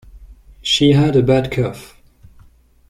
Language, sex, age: English, male, 30-39